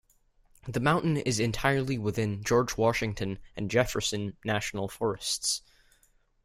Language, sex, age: English, male, under 19